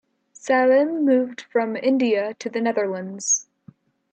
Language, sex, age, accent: English, female, under 19, United States English